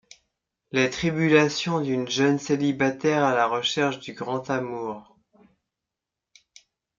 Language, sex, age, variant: French, male, 30-39, Français de métropole